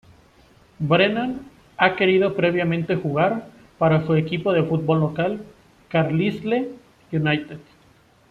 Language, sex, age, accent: Spanish, male, 19-29, México